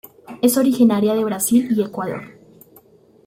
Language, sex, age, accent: Spanish, female, under 19, Andino-Pacífico: Colombia, Perú, Ecuador, oeste de Bolivia y Venezuela andina